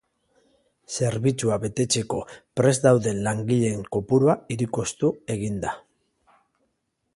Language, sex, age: Basque, male, 40-49